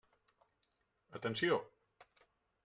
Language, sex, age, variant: Catalan, male, 40-49, Central